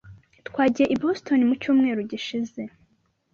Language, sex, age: Kinyarwanda, male, 30-39